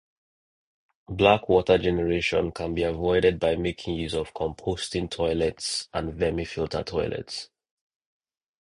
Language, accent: English, Nigerian English